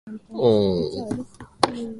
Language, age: Japanese, 19-29